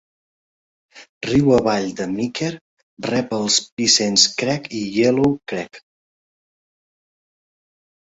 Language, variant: Catalan, Central